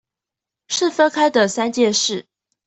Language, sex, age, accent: Chinese, female, 19-29, 出生地：臺北市